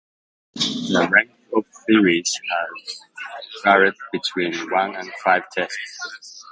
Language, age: English, 19-29